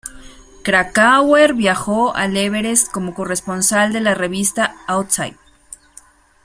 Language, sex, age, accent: Spanish, female, 40-49, México